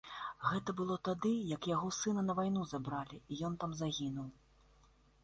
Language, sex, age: Belarusian, female, 30-39